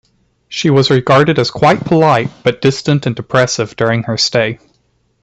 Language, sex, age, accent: English, male, 19-29, United States English